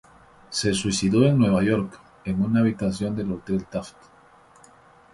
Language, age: Spanish, 50-59